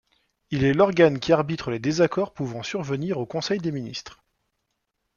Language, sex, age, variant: French, male, 30-39, Français de métropole